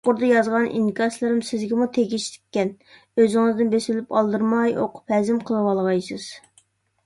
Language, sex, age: Uyghur, female, 30-39